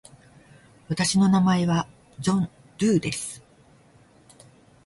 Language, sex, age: Japanese, female, 60-69